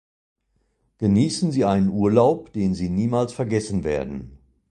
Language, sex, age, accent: German, male, 60-69, Deutschland Deutsch